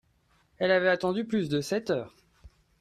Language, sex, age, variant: French, male, 30-39, Français de métropole